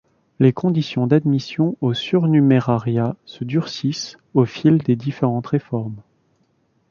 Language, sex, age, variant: French, male, 30-39, Français de métropole